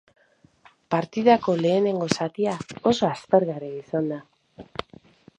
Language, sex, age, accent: Basque, female, 30-39, Mendebalekoa (Araba, Bizkaia, Gipuzkoako mendebaleko herri batzuk)